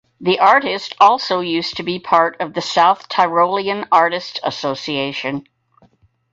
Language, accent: English, United States English